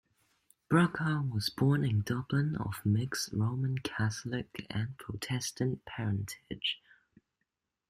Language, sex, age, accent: English, male, under 19, Australian English